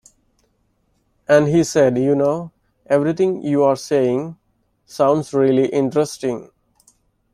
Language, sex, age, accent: English, male, 30-39, India and South Asia (India, Pakistan, Sri Lanka)